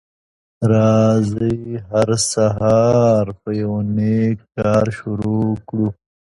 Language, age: Pashto, 40-49